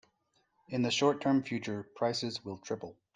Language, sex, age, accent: English, male, 40-49, United States English